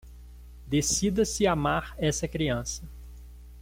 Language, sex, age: Portuguese, male, 30-39